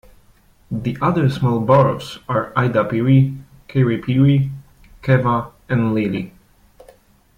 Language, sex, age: English, male, 19-29